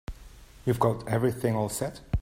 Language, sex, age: English, male, 30-39